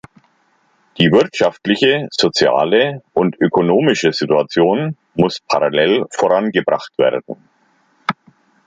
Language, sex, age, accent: German, male, 50-59, Deutschland Deutsch